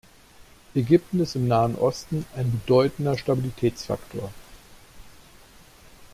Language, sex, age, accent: German, male, 40-49, Deutschland Deutsch